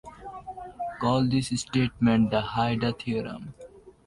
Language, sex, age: English, male, 19-29